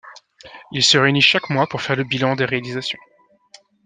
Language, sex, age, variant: French, male, 19-29, Français de métropole